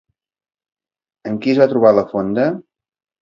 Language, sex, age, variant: Catalan, male, 50-59, Central